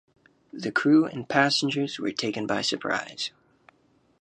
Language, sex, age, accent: English, male, under 19, United States English